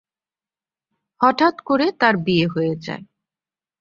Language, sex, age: Bengali, female, 19-29